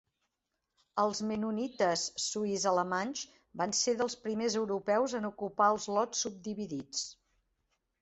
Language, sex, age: Catalan, female, 50-59